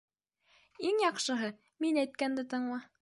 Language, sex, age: Bashkir, female, under 19